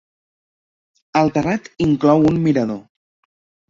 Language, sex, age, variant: Catalan, male, 30-39, Central